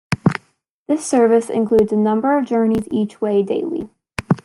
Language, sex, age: English, female, under 19